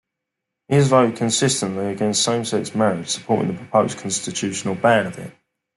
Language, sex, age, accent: English, male, 19-29, England English